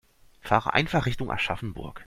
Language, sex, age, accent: German, male, 30-39, Deutschland Deutsch